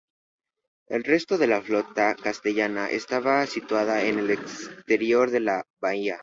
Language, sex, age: Spanish, male, 19-29